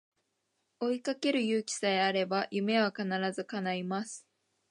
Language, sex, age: Japanese, female, 19-29